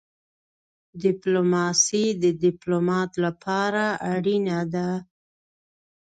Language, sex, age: Pashto, female, 19-29